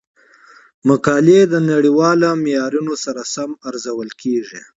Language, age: Pashto, 30-39